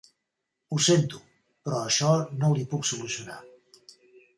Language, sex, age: Catalan, male, 80-89